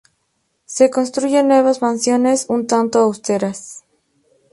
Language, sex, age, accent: Spanish, female, 19-29, México